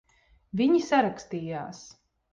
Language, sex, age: Latvian, female, 30-39